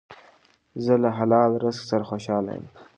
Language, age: Pashto, under 19